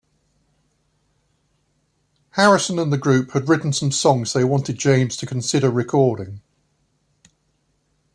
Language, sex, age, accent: English, male, 60-69, England English